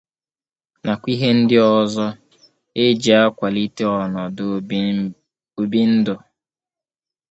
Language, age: Igbo, 19-29